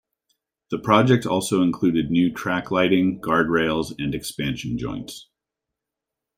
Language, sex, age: English, male, 40-49